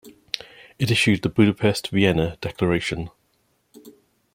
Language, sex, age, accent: English, male, 50-59, England English